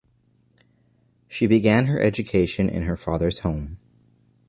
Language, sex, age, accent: English, male, 19-29, Canadian English